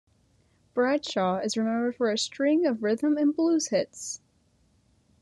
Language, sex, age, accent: English, female, under 19, United States English